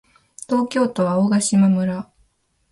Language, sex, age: Japanese, female, 19-29